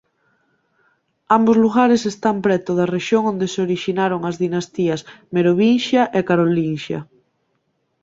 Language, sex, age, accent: Galician, female, 19-29, Central (gheada)